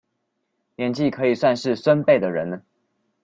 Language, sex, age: Chinese, male, 19-29